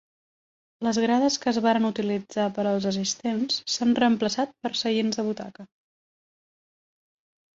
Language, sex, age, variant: Catalan, female, 19-29, Central